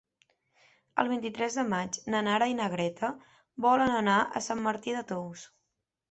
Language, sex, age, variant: Catalan, female, 19-29, Central